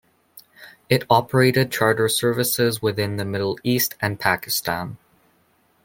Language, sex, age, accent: English, male, under 19, Canadian English